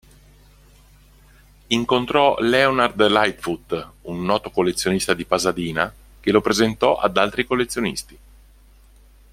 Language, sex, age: Italian, male, 50-59